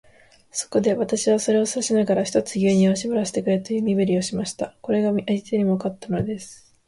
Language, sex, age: Japanese, female, 19-29